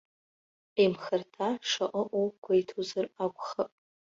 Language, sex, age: Abkhazian, female, under 19